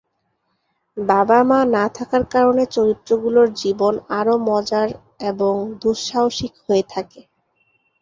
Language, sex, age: Bengali, female, 19-29